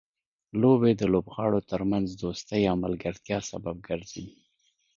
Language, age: Pashto, 30-39